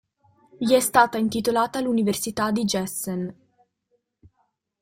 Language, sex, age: Italian, female, 19-29